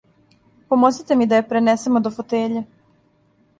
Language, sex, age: Serbian, female, 19-29